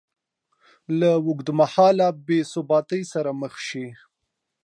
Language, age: Pashto, 19-29